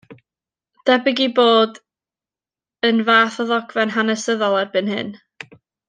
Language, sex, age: Welsh, female, 19-29